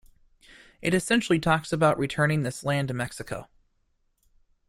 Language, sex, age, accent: English, male, 19-29, United States English